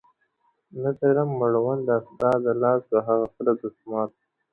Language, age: Pashto, 19-29